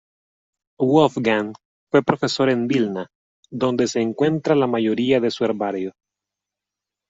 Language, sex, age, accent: Spanish, male, 30-39, América central